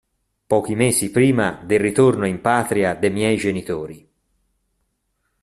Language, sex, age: Italian, male, 40-49